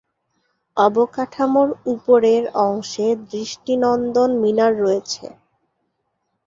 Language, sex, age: Bengali, female, 19-29